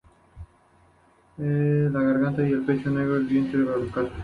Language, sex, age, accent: Spanish, male, 19-29, México